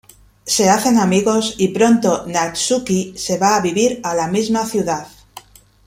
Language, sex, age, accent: Spanish, female, 50-59, España: Centro-Sur peninsular (Madrid, Toledo, Castilla-La Mancha)